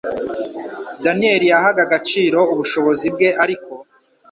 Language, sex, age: Kinyarwanda, male, 19-29